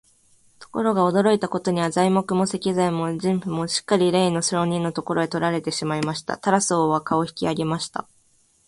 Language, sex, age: Japanese, female, 19-29